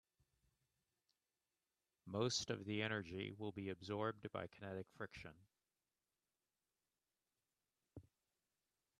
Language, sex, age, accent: English, male, 40-49, United States English